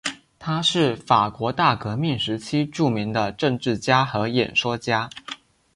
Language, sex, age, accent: Chinese, male, 19-29, 出生地：福建省